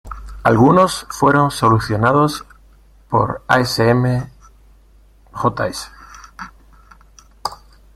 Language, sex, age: Spanish, male, 40-49